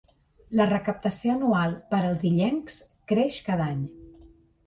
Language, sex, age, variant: Catalan, female, 40-49, Central